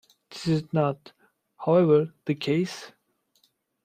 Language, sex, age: English, male, 19-29